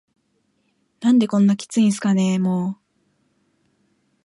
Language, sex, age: Japanese, female, 19-29